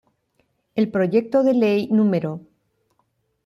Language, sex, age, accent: Spanish, female, 60-69, Andino-Pacífico: Colombia, Perú, Ecuador, oeste de Bolivia y Venezuela andina